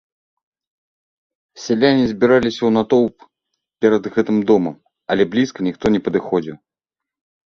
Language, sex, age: Belarusian, male, 30-39